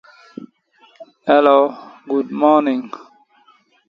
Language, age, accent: English, 19-29, England English